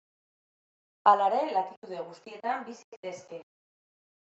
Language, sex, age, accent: Basque, female, 19-29, Mendebalekoa (Araba, Bizkaia, Gipuzkoako mendebaleko herri batzuk)